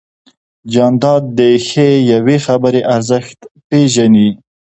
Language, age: Pashto, 30-39